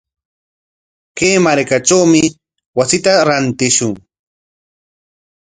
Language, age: Corongo Ancash Quechua, 40-49